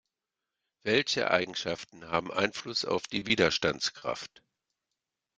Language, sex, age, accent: German, male, 60-69, Deutschland Deutsch